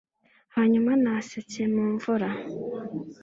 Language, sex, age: Kinyarwanda, female, 19-29